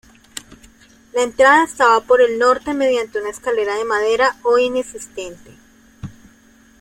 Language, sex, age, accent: Spanish, female, 19-29, Caribe: Cuba, Venezuela, Puerto Rico, República Dominicana, Panamá, Colombia caribeña, México caribeño, Costa del golfo de México